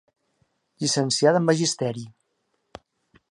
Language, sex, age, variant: Catalan, male, 50-59, Central